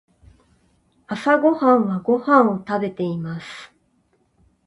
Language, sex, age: Japanese, female, 30-39